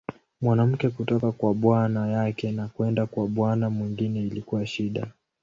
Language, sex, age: Swahili, male, 19-29